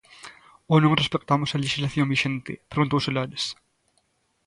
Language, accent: Galician, Atlántico (seseo e gheada)